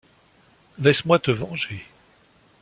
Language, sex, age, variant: French, male, 40-49, Français de métropole